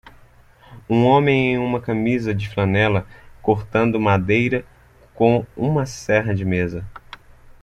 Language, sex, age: Portuguese, male, 30-39